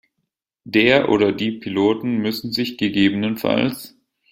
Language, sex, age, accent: German, male, 19-29, Deutschland Deutsch